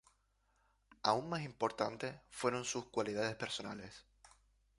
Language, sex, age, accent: Spanish, male, 19-29, España: Islas Canarias